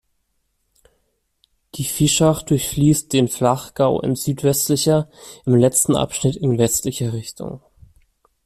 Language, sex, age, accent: German, male, 19-29, Deutschland Deutsch